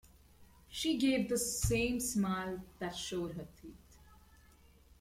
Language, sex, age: English, female, 19-29